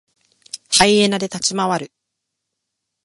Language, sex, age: Japanese, male, 19-29